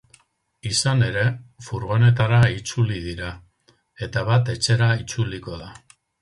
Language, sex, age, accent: Basque, male, 70-79, Mendebalekoa (Araba, Bizkaia, Gipuzkoako mendebaleko herri batzuk)